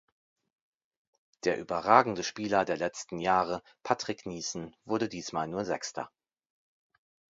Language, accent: German, Deutschland Deutsch